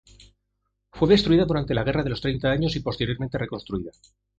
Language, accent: Spanish, España: Centro-Sur peninsular (Madrid, Toledo, Castilla-La Mancha)